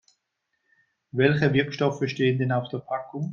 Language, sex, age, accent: German, male, 50-59, Schweizerdeutsch